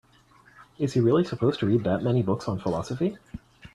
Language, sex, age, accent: English, male, 40-49, United States English